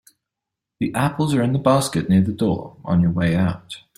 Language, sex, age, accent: English, male, 30-39, Australian English